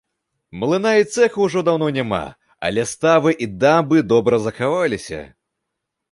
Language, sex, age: Belarusian, male, 19-29